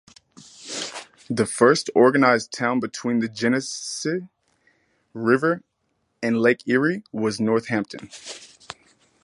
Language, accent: English, United States English